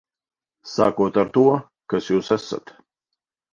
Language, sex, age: Latvian, male, 50-59